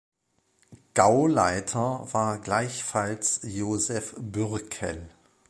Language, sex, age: German, male, 40-49